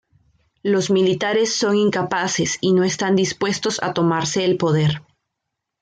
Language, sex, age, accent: Spanish, female, 19-29, Andino-Pacífico: Colombia, Perú, Ecuador, oeste de Bolivia y Venezuela andina